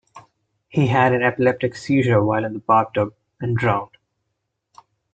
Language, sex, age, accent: English, male, 19-29, India and South Asia (India, Pakistan, Sri Lanka)